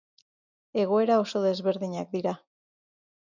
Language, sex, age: Basque, female, 30-39